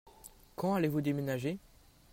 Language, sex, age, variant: French, male, under 19, Français de métropole